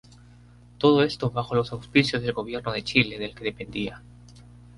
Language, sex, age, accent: Spanish, male, 19-29, Andino-Pacífico: Colombia, Perú, Ecuador, oeste de Bolivia y Venezuela andina